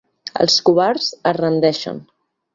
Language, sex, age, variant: Catalan, female, 19-29, Central